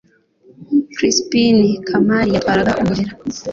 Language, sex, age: Kinyarwanda, female, 19-29